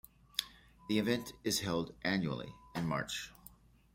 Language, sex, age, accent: English, male, 50-59, United States English